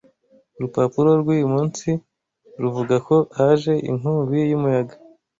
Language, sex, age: Kinyarwanda, male, 19-29